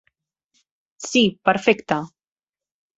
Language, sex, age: Catalan, female, 30-39